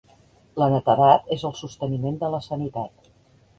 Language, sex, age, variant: Catalan, female, 50-59, Central